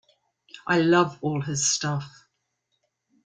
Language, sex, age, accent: English, female, 60-69, New Zealand English